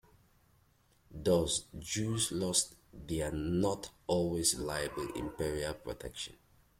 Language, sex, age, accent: English, male, 19-29, England English